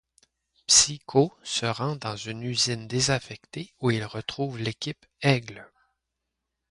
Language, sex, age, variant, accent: French, male, 50-59, Français d'Amérique du Nord, Français du Canada